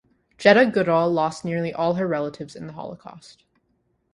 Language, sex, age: English, female, 19-29